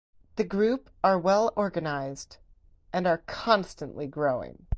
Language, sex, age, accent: English, female, under 19, United States English